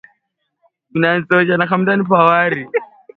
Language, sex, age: Swahili, male, 19-29